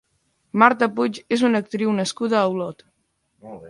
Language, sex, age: Catalan, male, 40-49